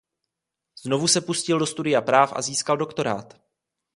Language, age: Czech, 19-29